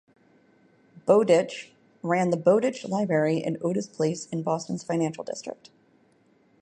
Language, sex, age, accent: English, female, 30-39, United States English